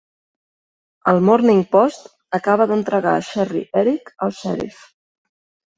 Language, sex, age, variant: Catalan, female, 30-39, Central